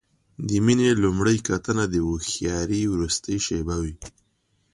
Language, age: Pashto, 40-49